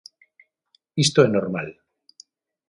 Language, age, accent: Galician, 50-59, Atlántico (seseo e gheada); Normativo (estándar)